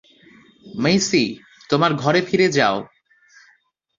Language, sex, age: Bengali, male, 19-29